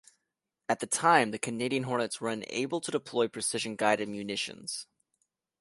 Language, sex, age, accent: English, male, under 19, United States English